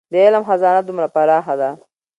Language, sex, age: Pashto, female, 19-29